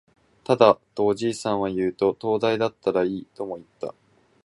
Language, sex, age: Japanese, male, 19-29